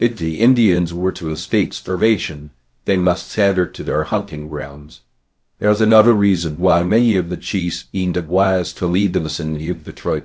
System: TTS, VITS